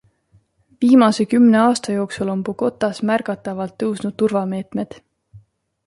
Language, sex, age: Estonian, female, 30-39